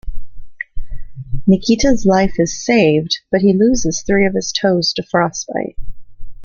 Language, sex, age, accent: English, female, 30-39, United States English